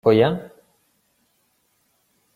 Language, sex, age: Ukrainian, male, 19-29